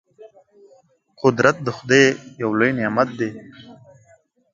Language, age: Pashto, 19-29